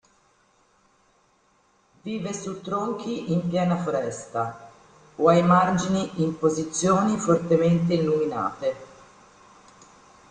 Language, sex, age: Italian, female, 50-59